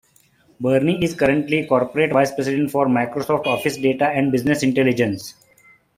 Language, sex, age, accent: English, male, 30-39, India and South Asia (India, Pakistan, Sri Lanka)